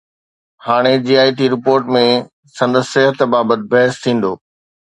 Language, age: Sindhi, 40-49